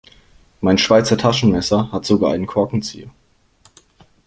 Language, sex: German, male